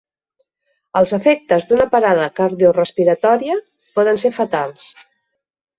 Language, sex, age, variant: Catalan, female, 50-59, Nord-Occidental